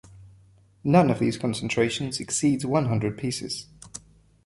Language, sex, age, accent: English, male, 30-39, England English